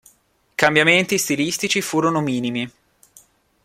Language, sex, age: Italian, male, 19-29